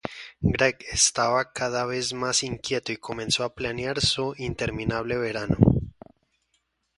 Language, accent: Spanish, Caribe: Cuba, Venezuela, Puerto Rico, República Dominicana, Panamá, Colombia caribeña, México caribeño, Costa del golfo de México